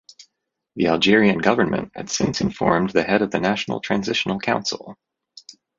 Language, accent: English, United States English